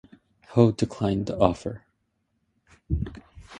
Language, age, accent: English, 19-29, United States English